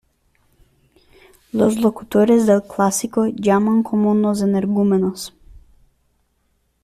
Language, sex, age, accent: Spanish, female, under 19, México